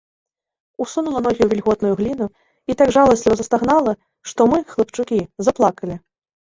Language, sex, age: Belarusian, female, 19-29